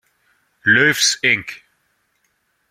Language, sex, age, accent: German, male, 40-49, Deutschland Deutsch